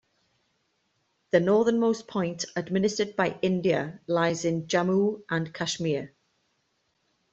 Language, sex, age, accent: English, female, 40-49, Welsh English